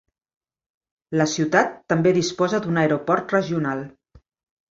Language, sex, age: Catalan, female, 50-59